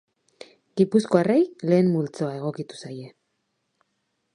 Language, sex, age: Basque, female, 40-49